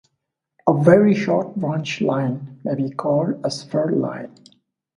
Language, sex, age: English, male, 19-29